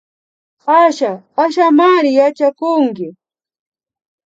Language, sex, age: Imbabura Highland Quichua, female, 30-39